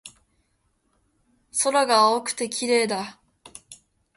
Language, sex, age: Japanese, female, under 19